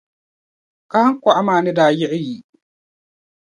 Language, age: Dagbani, 19-29